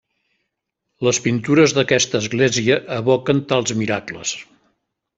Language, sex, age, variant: Catalan, male, 70-79, Central